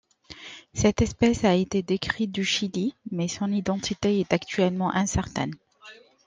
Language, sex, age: French, male, 40-49